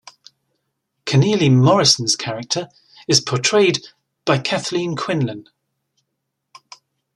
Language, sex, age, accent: English, male, 50-59, England English